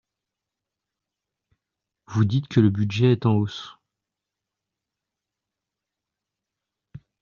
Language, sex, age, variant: French, male, 30-39, Français de métropole